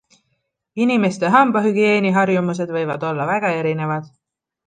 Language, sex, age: Estonian, female, 19-29